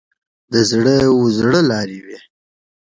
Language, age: Pashto, 19-29